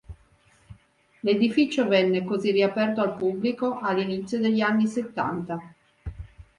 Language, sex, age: Italian, male, 40-49